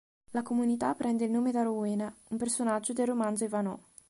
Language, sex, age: Italian, female, 19-29